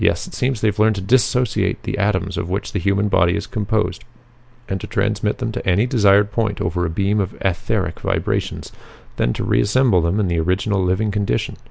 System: none